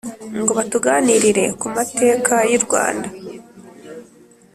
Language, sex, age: Kinyarwanda, female, 19-29